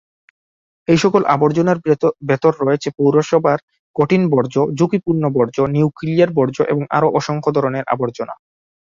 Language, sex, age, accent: Bengali, male, 19-29, fluent